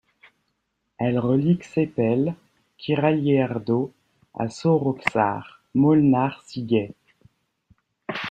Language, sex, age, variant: French, male, 19-29, Français de métropole